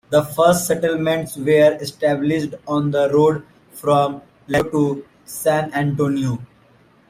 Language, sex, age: English, male, 19-29